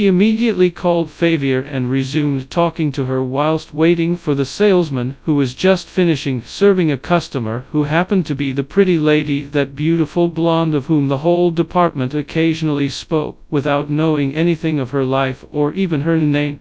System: TTS, FastPitch